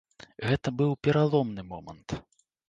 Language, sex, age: Belarusian, male, 19-29